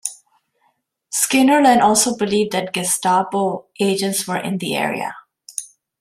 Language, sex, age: English, female, 50-59